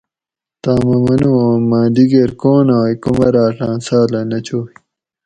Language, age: Gawri, 19-29